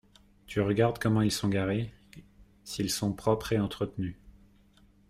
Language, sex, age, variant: French, male, 30-39, Français de métropole